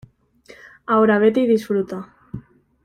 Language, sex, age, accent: Spanish, female, 19-29, España: Centro-Sur peninsular (Madrid, Toledo, Castilla-La Mancha)